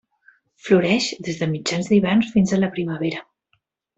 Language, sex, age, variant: Catalan, female, 50-59, Central